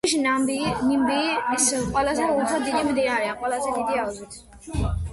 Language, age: Georgian, 30-39